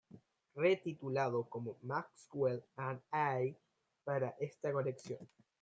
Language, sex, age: Spanish, male, 19-29